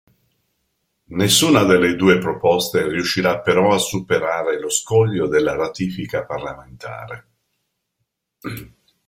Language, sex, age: Italian, male, 60-69